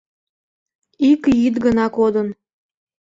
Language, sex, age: Mari, female, under 19